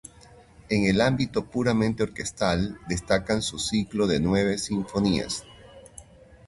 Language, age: Spanish, 50-59